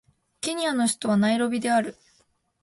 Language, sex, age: Japanese, female, 19-29